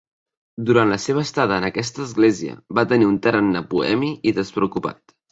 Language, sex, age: Catalan, male, under 19